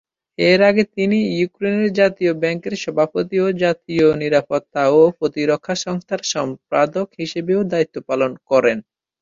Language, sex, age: Bengali, male, 19-29